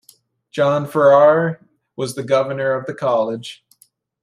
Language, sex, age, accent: English, male, 19-29, United States English